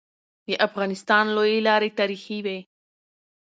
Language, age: Pashto, 19-29